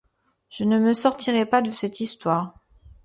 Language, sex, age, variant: French, female, 40-49, Français de métropole